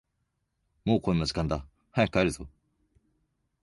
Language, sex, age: Japanese, male, 19-29